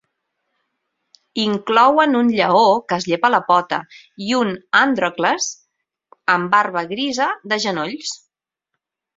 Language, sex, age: Catalan, female, 40-49